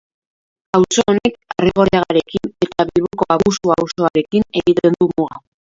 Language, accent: Basque, Mendebalekoa (Araba, Bizkaia, Gipuzkoako mendebaleko herri batzuk)